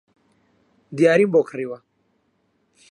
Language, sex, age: Central Kurdish, male, 19-29